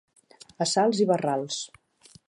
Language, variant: Catalan, Central